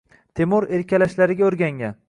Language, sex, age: Uzbek, male, 19-29